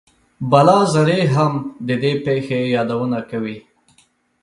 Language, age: Pashto, 30-39